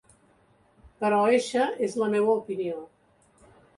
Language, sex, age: Catalan, female, 70-79